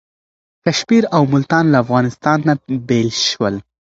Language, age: Pashto, 19-29